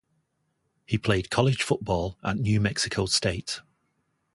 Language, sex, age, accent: English, male, 60-69, England English